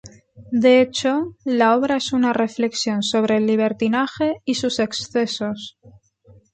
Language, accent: Spanish, España: Centro-Sur peninsular (Madrid, Toledo, Castilla-La Mancha)